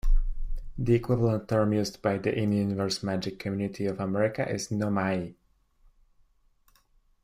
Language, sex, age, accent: English, male, under 19, United States English